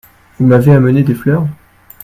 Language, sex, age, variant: French, male, 19-29, Français de métropole